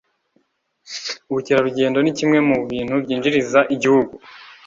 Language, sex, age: Kinyarwanda, male, 19-29